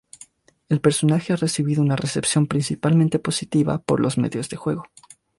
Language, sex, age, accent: Spanish, male, 19-29, Andino-Pacífico: Colombia, Perú, Ecuador, oeste de Bolivia y Venezuela andina